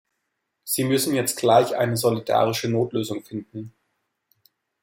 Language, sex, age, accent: German, male, 19-29, Deutschland Deutsch